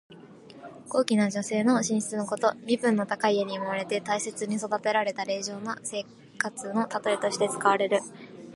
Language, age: Japanese, 19-29